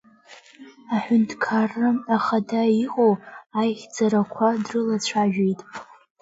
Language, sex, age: Abkhazian, female, under 19